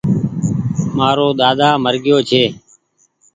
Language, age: Goaria, 30-39